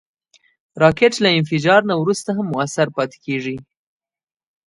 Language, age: Pashto, 19-29